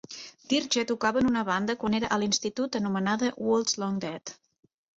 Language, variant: Catalan, Central